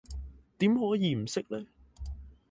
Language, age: Cantonese, 19-29